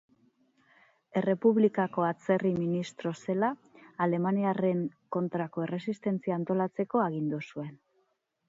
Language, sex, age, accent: Basque, female, 40-49, Mendebalekoa (Araba, Bizkaia, Gipuzkoako mendebaleko herri batzuk)